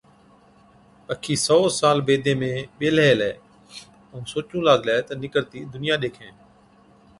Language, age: Od, 50-59